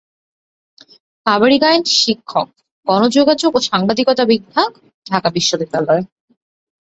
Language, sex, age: Bengali, female, 19-29